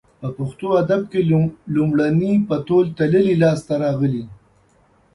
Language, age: Pashto, 50-59